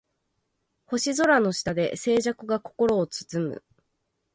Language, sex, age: Japanese, female, 30-39